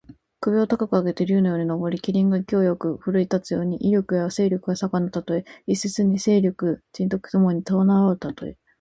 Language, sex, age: Japanese, female, 19-29